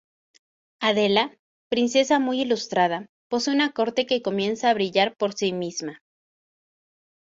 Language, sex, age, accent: Spanish, female, 19-29, México